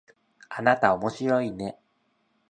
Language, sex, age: Japanese, male, 19-29